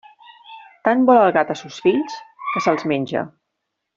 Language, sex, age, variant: Catalan, female, 40-49, Central